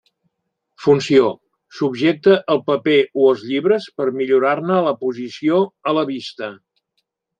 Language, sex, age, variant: Catalan, male, 80-89, Central